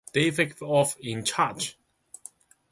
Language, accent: English, Hong Kong English